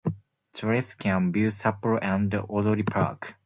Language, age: English, 19-29